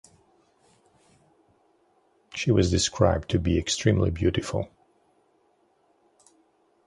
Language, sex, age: English, male, 40-49